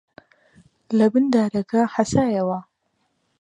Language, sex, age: Central Kurdish, female, 30-39